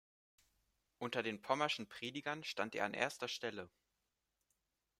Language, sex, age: German, male, 19-29